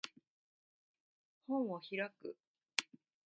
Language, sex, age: Japanese, female, 30-39